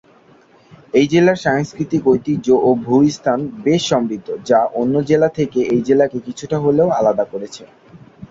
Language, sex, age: Bengali, male, 19-29